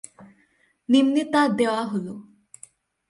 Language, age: Bengali, 19-29